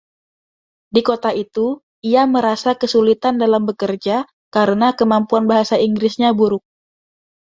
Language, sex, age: Indonesian, female, 19-29